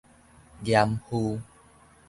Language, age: Min Nan Chinese, 19-29